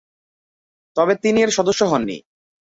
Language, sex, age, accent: Bengali, male, 19-29, Native